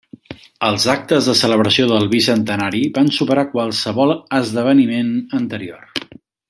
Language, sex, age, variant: Catalan, male, 50-59, Central